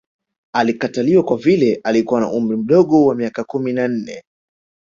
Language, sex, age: Swahili, male, 19-29